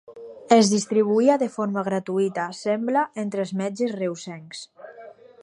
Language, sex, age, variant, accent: Catalan, female, under 19, Alacantí, valencià